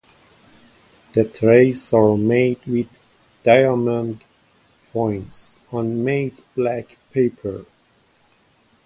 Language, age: English, 30-39